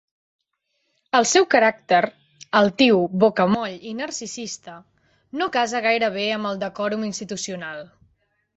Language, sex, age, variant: Catalan, female, 19-29, Central